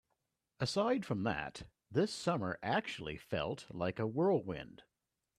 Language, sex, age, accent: English, male, 40-49, Canadian English